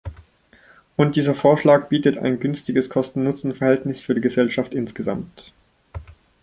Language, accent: German, Deutschland Deutsch